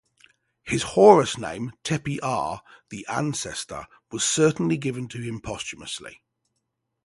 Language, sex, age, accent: English, male, 40-49, England English